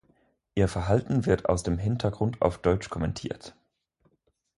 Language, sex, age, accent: German, male, 19-29, Schweizerdeutsch